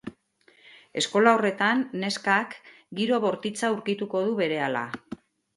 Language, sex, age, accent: Basque, female, under 19, Mendebalekoa (Araba, Bizkaia, Gipuzkoako mendebaleko herri batzuk)